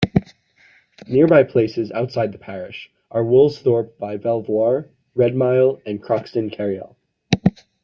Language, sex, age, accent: English, male, 19-29, United States English